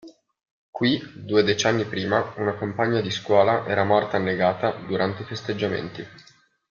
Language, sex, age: Italian, male, 19-29